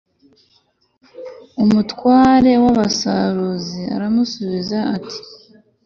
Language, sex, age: Kinyarwanda, female, 19-29